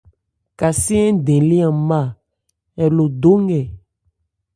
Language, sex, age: Ebrié, female, 30-39